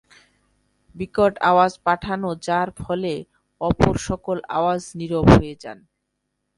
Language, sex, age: Bengali, male, 19-29